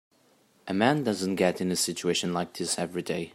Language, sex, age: English, male, 30-39